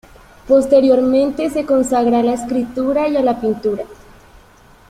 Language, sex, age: Spanish, male, 30-39